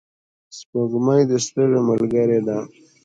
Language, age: Pashto, under 19